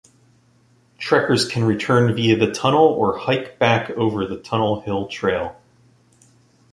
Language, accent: English, United States English